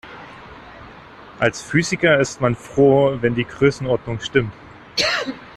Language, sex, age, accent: German, male, 30-39, Deutschland Deutsch